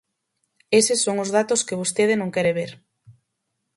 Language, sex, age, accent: Galician, female, 19-29, Normativo (estándar)